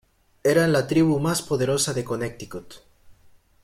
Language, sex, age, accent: Spanish, male, under 19, Andino-Pacífico: Colombia, Perú, Ecuador, oeste de Bolivia y Venezuela andina